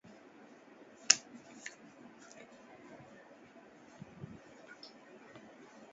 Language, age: English, 30-39